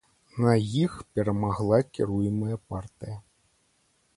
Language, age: Belarusian, 30-39